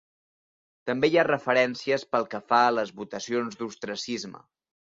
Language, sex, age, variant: Catalan, male, 19-29, Central